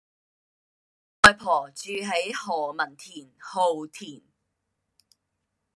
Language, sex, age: Cantonese, female, 30-39